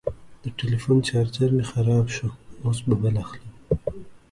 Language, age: Pashto, 19-29